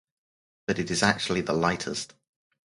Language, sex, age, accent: English, male, 30-39, England English